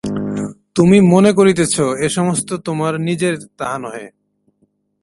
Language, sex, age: Bengali, male, 19-29